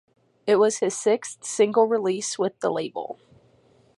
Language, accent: English, United States English